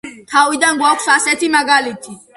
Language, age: Georgian, under 19